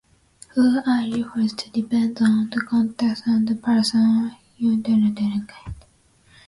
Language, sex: English, female